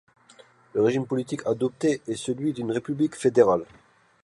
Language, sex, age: French, male, 30-39